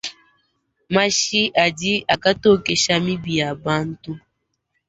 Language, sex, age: Luba-Lulua, female, 19-29